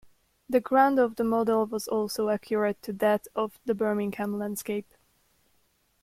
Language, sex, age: English, female, 19-29